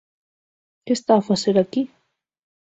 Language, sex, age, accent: Galician, female, 19-29, Atlántico (seseo e gheada); Normativo (estándar)